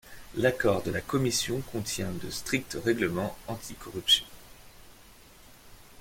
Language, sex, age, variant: French, male, 30-39, Français de métropole